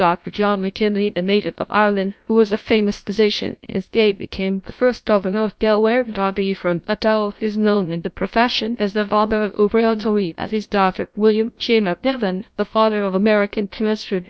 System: TTS, GlowTTS